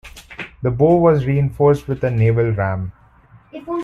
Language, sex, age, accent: English, male, 30-39, India and South Asia (India, Pakistan, Sri Lanka)